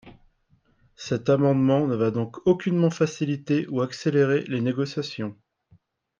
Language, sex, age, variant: French, male, 30-39, Français de métropole